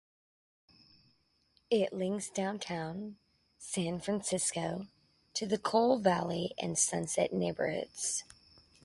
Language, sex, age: English, female, 30-39